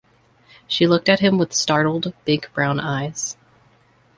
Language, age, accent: English, 19-29, United States English